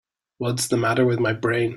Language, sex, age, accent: English, male, 30-39, Scottish English